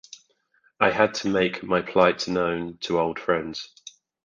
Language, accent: English, England English